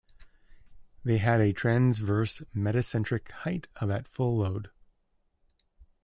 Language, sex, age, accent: English, male, 30-39, Canadian English